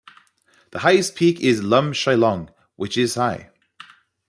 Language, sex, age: English, male, 30-39